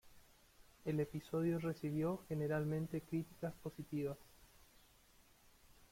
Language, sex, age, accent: Spanish, male, 30-39, Rioplatense: Argentina, Uruguay, este de Bolivia, Paraguay